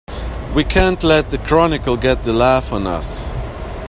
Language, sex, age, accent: English, male, 40-49, United States English